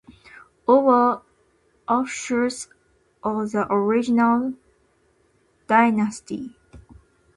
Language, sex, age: English, female, 19-29